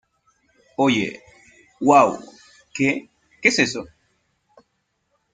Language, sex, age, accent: Spanish, male, 19-29, Andino-Pacífico: Colombia, Perú, Ecuador, oeste de Bolivia y Venezuela andina